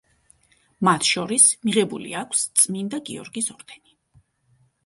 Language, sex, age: Georgian, female, 30-39